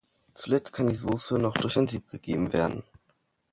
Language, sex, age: German, male, under 19